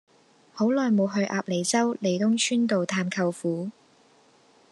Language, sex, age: Cantonese, female, 19-29